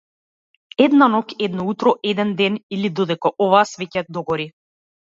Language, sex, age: Macedonian, female, 30-39